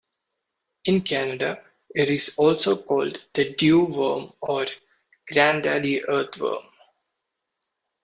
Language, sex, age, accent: English, male, 19-29, India and South Asia (India, Pakistan, Sri Lanka)